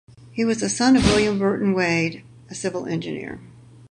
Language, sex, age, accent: English, female, 70-79, United States English